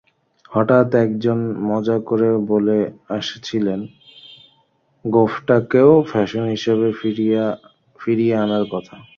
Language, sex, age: Bengali, male, 19-29